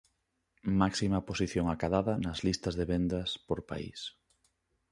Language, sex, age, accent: Galician, male, 30-39, Normativo (estándar)